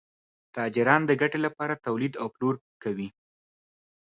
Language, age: Pashto, 19-29